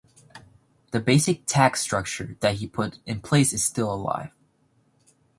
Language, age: English, under 19